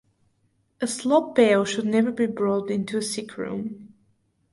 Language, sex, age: English, female, 19-29